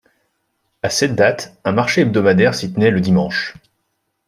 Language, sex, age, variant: French, male, 19-29, Français de métropole